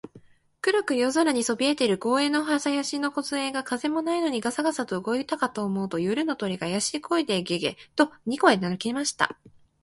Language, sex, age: Japanese, female, 19-29